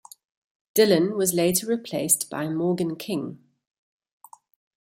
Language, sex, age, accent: English, female, 40-49, Southern African (South Africa, Zimbabwe, Namibia)